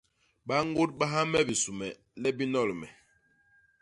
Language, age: Basaa, 40-49